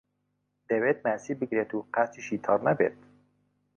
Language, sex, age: Central Kurdish, male, 19-29